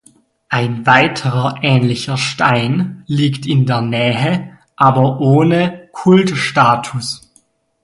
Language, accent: German, Deutschland Deutsch